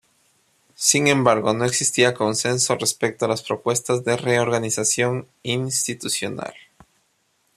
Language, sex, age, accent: Spanish, male, 40-49, Andino-Pacífico: Colombia, Perú, Ecuador, oeste de Bolivia y Venezuela andina